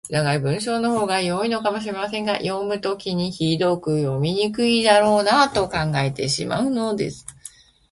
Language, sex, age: Japanese, female, 50-59